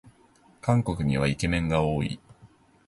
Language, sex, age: Japanese, male, 19-29